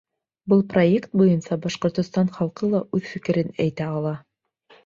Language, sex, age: Bashkir, female, 30-39